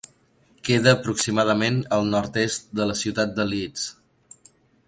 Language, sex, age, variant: Catalan, male, 40-49, Central